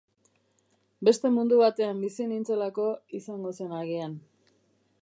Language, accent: Basque, Erdialdekoa edo Nafarra (Gipuzkoa, Nafarroa)